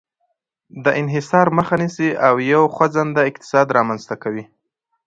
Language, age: Pashto, 19-29